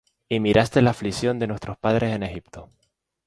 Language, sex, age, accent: Spanish, male, 19-29, España: Islas Canarias